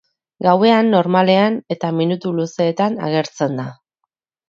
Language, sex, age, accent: Basque, female, 40-49, Erdialdekoa edo Nafarra (Gipuzkoa, Nafarroa)